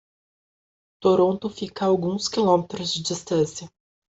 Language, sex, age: Portuguese, female, 30-39